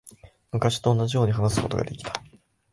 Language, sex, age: Japanese, male, 19-29